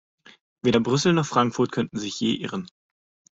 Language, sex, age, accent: German, male, 30-39, Deutschland Deutsch